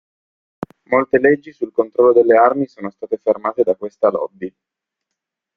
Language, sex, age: Italian, male, 30-39